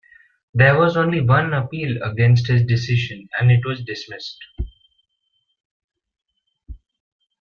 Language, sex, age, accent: English, male, 19-29, India and South Asia (India, Pakistan, Sri Lanka)